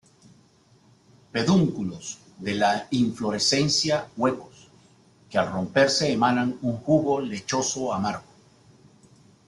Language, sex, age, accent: Spanish, male, 50-59, Caribe: Cuba, Venezuela, Puerto Rico, República Dominicana, Panamá, Colombia caribeña, México caribeño, Costa del golfo de México